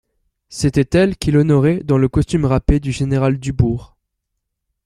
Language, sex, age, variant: French, male, 19-29, Français de métropole